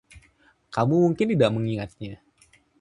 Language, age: Indonesian, 19-29